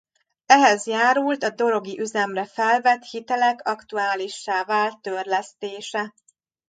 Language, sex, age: Hungarian, female, 30-39